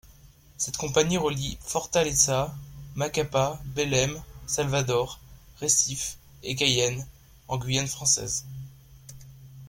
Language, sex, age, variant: French, male, under 19, Français de métropole